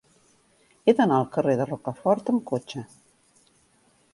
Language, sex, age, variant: Catalan, female, 40-49, Central